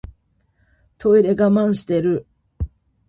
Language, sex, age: Japanese, female, 40-49